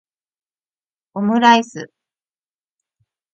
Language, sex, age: Japanese, female, 40-49